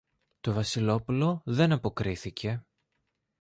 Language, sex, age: Greek, male, 19-29